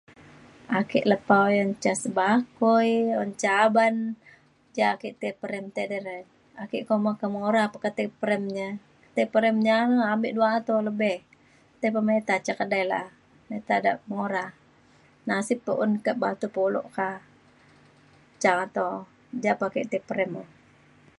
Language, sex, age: Mainstream Kenyah, female, 40-49